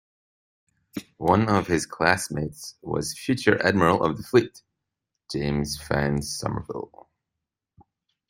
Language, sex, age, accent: English, male, 40-49, Scottish English